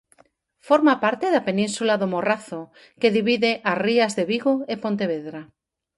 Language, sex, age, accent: Galician, female, 40-49, Normativo (estándar)